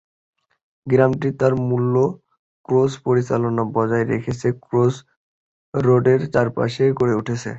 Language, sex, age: Bengali, male, 19-29